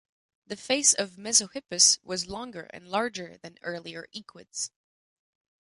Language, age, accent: English, 19-29, United States English